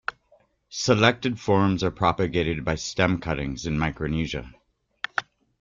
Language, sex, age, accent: English, male, 50-59, United States English